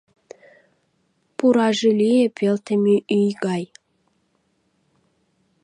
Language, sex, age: Mari, female, 19-29